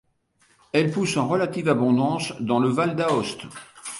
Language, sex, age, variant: French, male, 70-79, Français de métropole